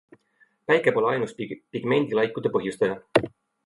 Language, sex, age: Estonian, male, 19-29